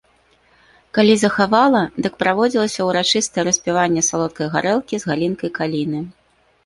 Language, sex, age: Belarusian, female, 30-39